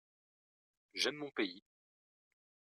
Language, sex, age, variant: French, male, 30-39, Français de métropole